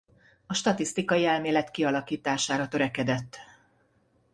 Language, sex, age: Hungarian, female, 50-59